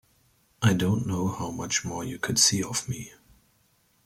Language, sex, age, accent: English, male, 19-29, United States English